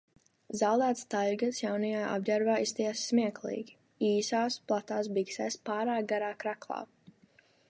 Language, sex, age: Latvian, female, under 19